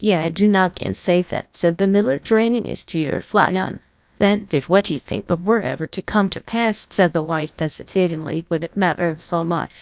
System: TTS, GlowTTS